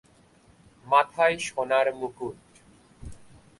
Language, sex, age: Bengali, male, 19-29